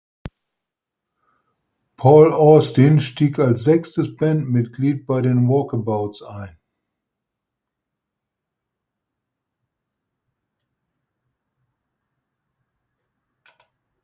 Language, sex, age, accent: German, male, 70-79, Norddeutsch